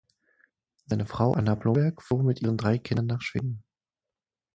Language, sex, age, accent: German, male, 19-29, Deutschland Deutsch